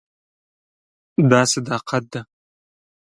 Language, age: Pashto, 19-29